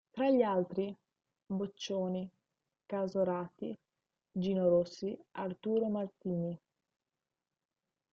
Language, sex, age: Italian, female, 19-29